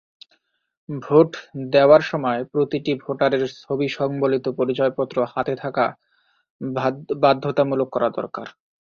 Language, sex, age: Bengali, male, 19-29